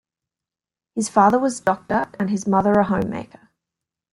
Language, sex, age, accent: English, female, 19-29, Australian English